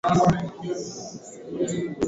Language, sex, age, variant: Swahili, female, 19-29, Kiswahili Sanifu (EA)